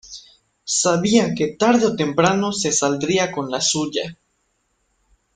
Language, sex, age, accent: Spanish, male, 19-29, México